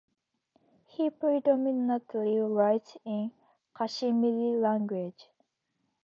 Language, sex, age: English, female, 19-29